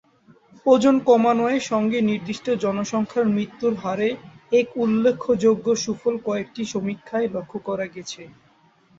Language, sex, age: Bengali, male, 19-29